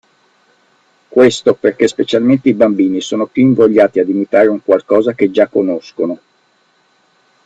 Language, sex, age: Italian, male, 40-49